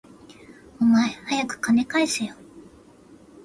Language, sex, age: Japanese, female, 30-39